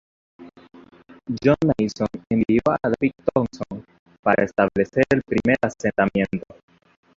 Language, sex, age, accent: Spanish, male, 19-29, Caribe: Cuba, Venezuela, Puerto Rico, República Dominicana, Panamá, Colombia caribeña, México caribeño, Costa del golfo de México